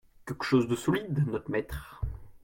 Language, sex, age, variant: French, male, 19-29, Français de métropole